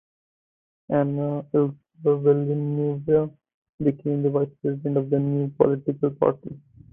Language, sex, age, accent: English, male, 19-29, India and South Asia (India, Pakistan, Sri Lanka)